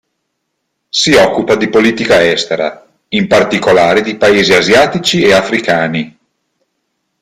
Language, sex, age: Italian, male, 40-49